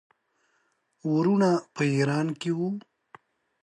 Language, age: Pashto, 30-39